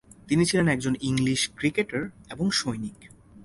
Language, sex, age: Bengali, male, 19-29